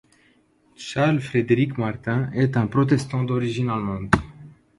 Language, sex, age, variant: French, male, 19-29, Français de métropole